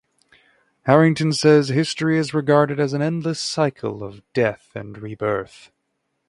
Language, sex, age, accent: English, male, 19-29, United States English